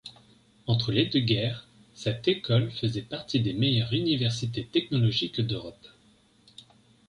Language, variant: French, Français de métropole